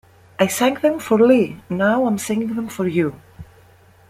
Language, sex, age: English, female, 30-39